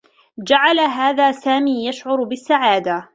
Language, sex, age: Arabic, female, 19-29